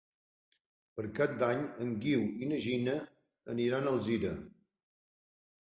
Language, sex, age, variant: Catalan, male, 60-69, Balear